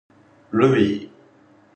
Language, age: Japanese, 50-59